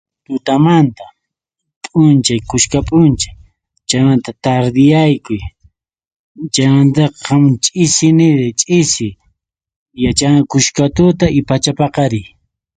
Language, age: Puno Quechua, 50-59